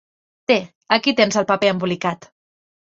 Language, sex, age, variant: Catalan, female, 19-29, Central